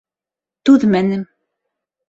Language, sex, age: Bashkir, female, 19-29